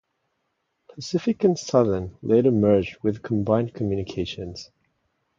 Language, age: English, 40-49